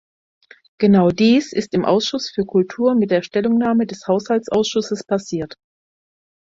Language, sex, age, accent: German, female, 50-59, Deutschland Deutsch